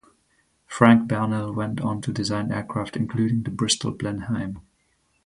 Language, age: English, 19-29